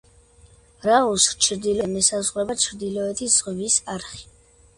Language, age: Georgian, under 19